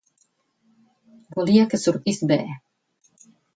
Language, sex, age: Catalan, female, 50-59